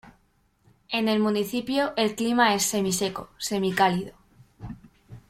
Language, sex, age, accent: Spanish, female, under 19, España: Norte peninsular (Asturias, Castilla y León, Cantabria, País Vasco, Navarra, Aragón, La Rioja, Guadalajara, Cuenca)